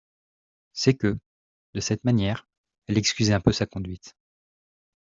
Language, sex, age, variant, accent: French, male, 30-39, Français des départements et régions d'outre-mer, Français de La Réunion